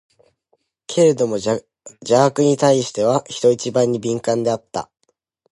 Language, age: Japanese, under 19